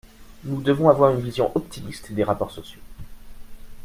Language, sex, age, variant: French, male, 19-29, Français de métropole